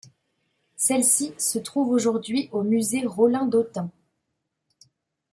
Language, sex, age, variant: French, female, 30-39, Français de métropole